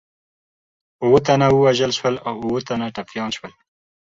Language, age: Pashto, 30-39